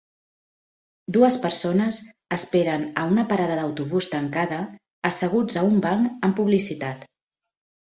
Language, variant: Catalan, Central